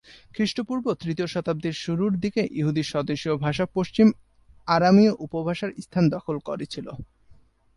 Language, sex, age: Bengali, male, 19-29